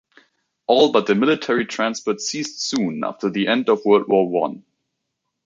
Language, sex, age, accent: English, male, 19-29, United States English